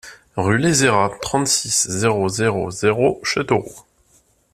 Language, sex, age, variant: French, male, 30-39, Français de métropole